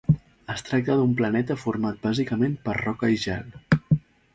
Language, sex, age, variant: Catalan, male, 19-29, Central